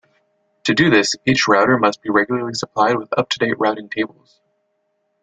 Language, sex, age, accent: English, male, under 19, United States English